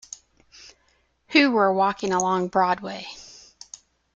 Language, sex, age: English, female, 40-49